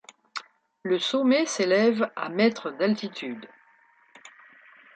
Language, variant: French, Français de métropole